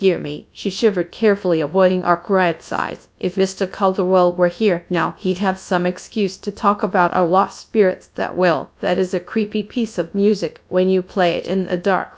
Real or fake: fake